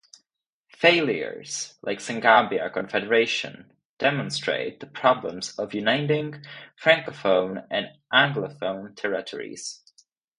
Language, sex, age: English, male, under 19